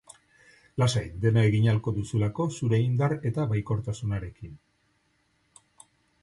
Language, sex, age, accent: Basque, male, 50-59, Mendebalekoa (Araba, Bizkaia, Gipuzkoako mendebaleko herri batzuk)